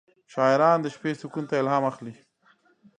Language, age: Pashto, 40-49